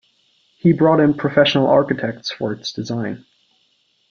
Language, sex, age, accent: English, male, under 19, United States English